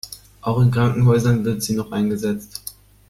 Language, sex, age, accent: German, male, under 19, Deutschland Deutsch